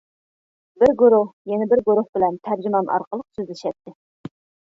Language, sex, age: Uyghur, female, 30-39